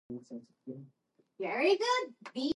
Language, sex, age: English, female, 19-29